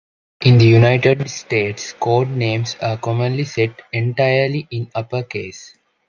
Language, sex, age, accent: English, male, 19-29, India and South Asia (India, Pakistan, Sri Lanka)